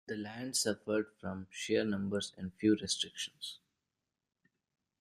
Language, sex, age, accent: English, male, 19-29, India and South Asia (India, Pakistan, Sri Lanka)